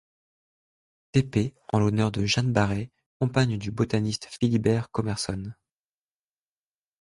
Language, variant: French, Français de métropole